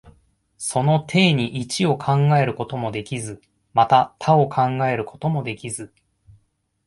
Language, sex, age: Japanese, male, 30-39